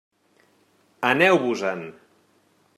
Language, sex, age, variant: Catalan, male, 40-49, Central